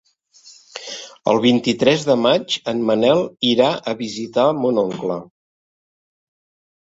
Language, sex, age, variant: Catalan, male, 60-69, Central